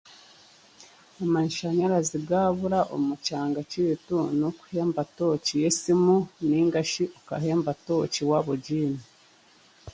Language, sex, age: Chiga, female, 30-39